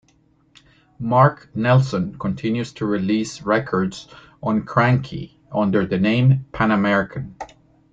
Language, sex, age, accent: English, male, 40-49, Canadian English